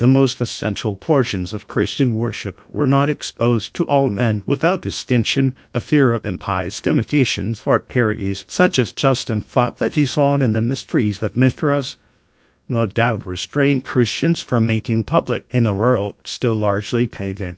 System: TTS, GlowTTS